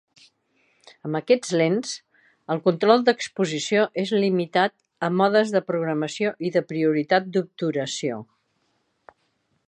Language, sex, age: Catalan, female, 60-69